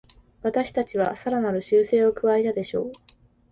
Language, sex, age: Japanese, female, 19-29